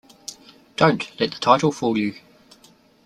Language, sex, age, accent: English, male, 30-39, New Zealand English